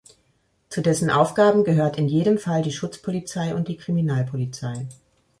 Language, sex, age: German, female, 40-49